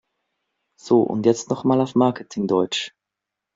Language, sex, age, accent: German, male, 19-29, Deutschland Deutsch